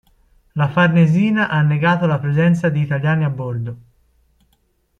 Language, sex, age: Italian, male, 30-39